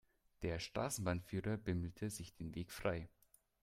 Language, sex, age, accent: German, male, 19-29, Deutschland Deutsch